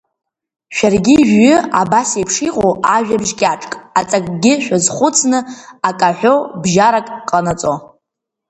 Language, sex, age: Abkhazian, female, under 19